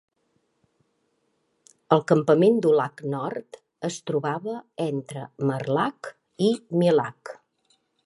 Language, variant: Catalan, Central